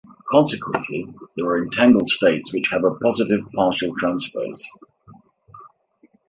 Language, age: English, 60-69